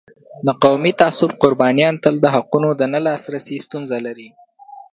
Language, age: Pashto, 19-29